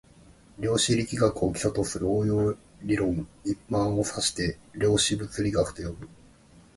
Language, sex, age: Japanese, male, 30-39